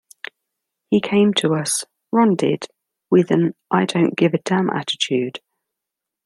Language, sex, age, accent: English, female, 30-39, England English